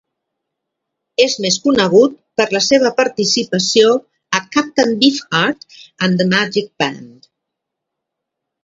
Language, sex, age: Catalan, female, 60-69